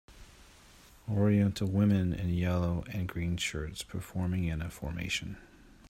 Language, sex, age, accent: English, male, 50-59, United States English